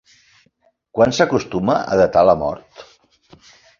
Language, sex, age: Catalan, male, 60-69